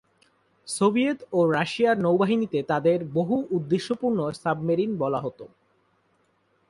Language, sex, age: Bengali, male, 19-29